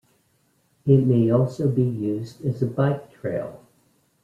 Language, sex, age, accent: English, male, 50-59, United States English